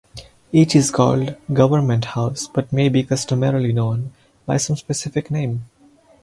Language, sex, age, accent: English, male, 19-29, India and South Asia (India, Pakistan, Sri Lanka)